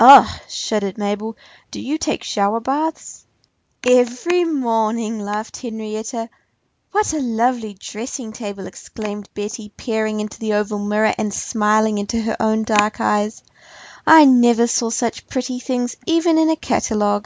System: none